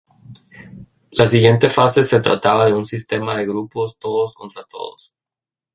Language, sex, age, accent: Spanish, male, 30-39, México